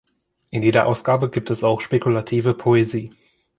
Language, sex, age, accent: German, male, 19-29, Deutschland Deutsch